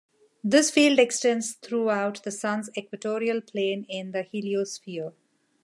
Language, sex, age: English, female, 40-49